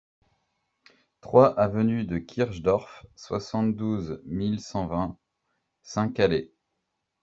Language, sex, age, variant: French, male, 30-39, Français de métropole